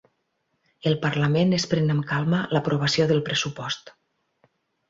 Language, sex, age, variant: Catalan, female, 50-59, Nord-Occidental